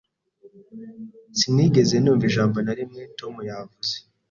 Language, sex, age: Kinyarwanda, male, 19-29